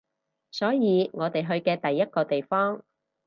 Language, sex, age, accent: Cantonese, female, 30-39, 广州音